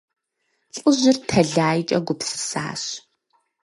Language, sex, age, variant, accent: Kabardian, female, 30-39, Адыгэбзэ (Къэбэрдей, Кирил, псоми зэдай), Джылэхъстэней (Gilahsteney)